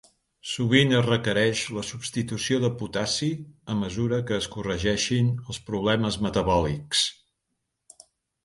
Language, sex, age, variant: Catalan, male, 60-69, Central